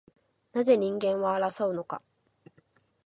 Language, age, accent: Japanese, 19-29, 標準語